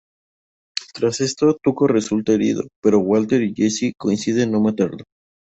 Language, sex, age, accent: Spanish, male, 19-29, México